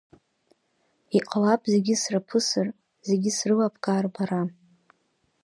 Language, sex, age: Abkhazian, female, 19-29